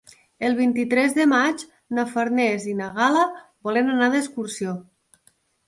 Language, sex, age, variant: Catalan, female, 30-39, Nord-Occidental